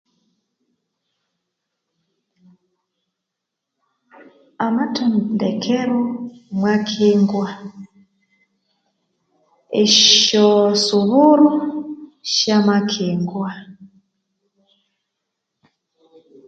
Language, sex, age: Konzo, female, 30-39